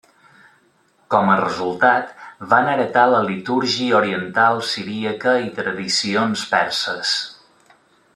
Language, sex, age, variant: Catalan, male, 30-39, Balear